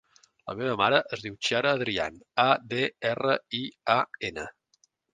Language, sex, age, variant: Catalan, male, 50-59, Central